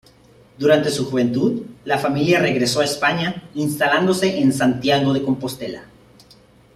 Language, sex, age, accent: Spanish, male, 30-39, México